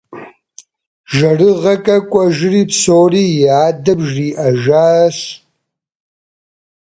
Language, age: Kabardian, 40-49